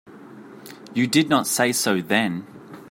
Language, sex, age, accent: English, male, 19-29, Australian English